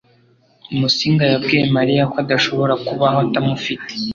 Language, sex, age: Kinyarwanda, male, under 19